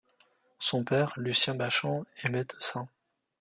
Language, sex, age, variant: French, male, 19-29, Français de métropole